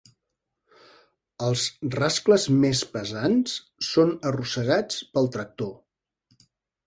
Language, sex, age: Catalan, male, 50-59